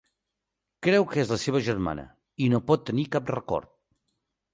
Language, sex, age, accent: Catalan, male, 50-59, Girona